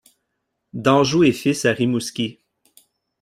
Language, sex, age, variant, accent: French, male, 30-39, Français d'Amérique du Nord, Français du Canada